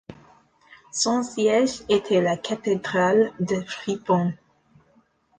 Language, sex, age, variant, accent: French, female, 19-29, Français d'Amérique du Nord, Français des États-Unis